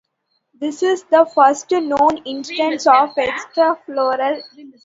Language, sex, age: English, female, 19-29